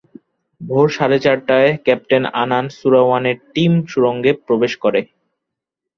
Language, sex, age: Bengali, male, under 19